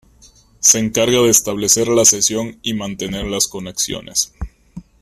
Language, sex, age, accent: Spanish, male, 19-29, México